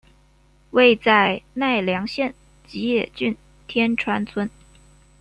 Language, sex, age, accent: Chinese, female, 19-29, 出生地：江西省